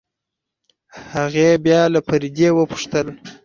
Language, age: Pashto, 19-29